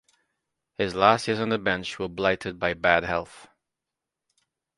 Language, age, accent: English, 30-39, West Indies and Bermuda (Bahamas, Bermuda, Jamaica, Trinidad)